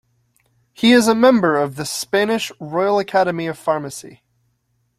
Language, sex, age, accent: English, male, 19-29, United States English